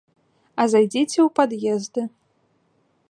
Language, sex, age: Belarusian, female, 19-29